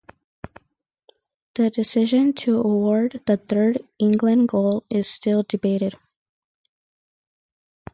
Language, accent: English, United States English